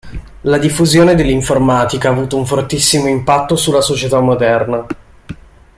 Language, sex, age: Italian, male, 19-29